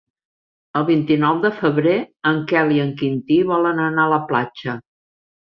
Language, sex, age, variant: Catalan, female, 60-69, Central